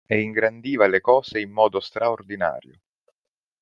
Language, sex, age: Italian, male, 30-39